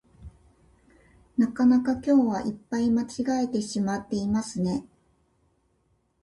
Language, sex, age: Japanese, female, 50-59